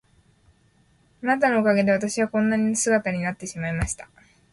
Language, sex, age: Japanese, female, 19-29